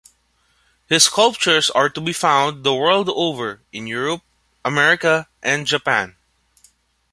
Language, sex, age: English, male, 19-29